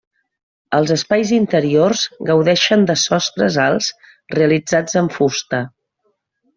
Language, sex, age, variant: Catalan, female, 40-49, Central